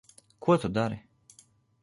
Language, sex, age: Latvian, male, 30-39